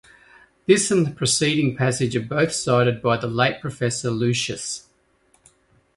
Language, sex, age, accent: English, male, 40-49, Australian English